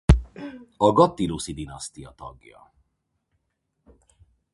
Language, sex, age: Hungarian, male, 40-49